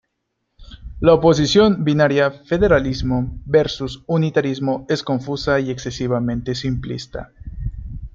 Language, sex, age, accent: Spanish, male, 19-29, México